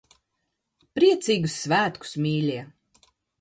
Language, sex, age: Latvian, female, 50-59